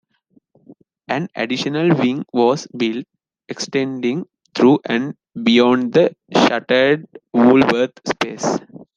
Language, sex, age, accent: English, male, 19-29, India and South Asia (India, Pakistan, Sri Lanka)